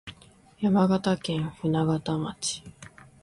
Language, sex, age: Japanese, female, 19-29